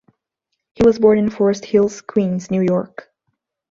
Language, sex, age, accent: English, female, 19-29, United States English